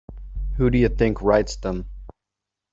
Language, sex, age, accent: English, male, 19-29, United States English